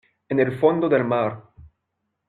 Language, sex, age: Spanish, male, 19-29